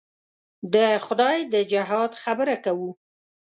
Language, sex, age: Pashto, female, 50-59